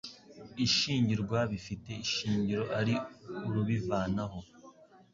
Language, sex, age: Kinyarwanda, male, 19-29